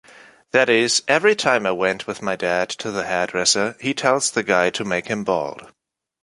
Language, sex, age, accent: English, male, 19-29, United States English